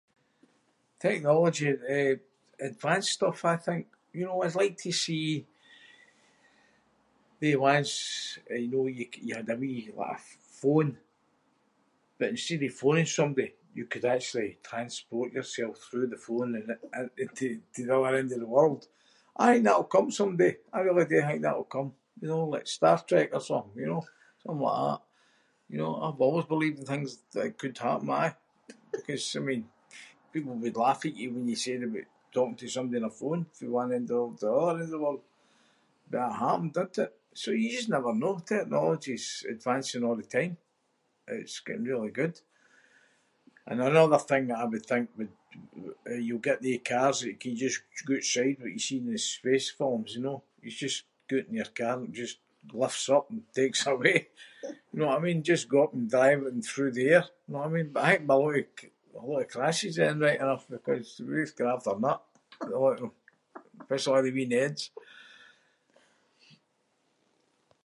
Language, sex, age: Scots, male, 60-69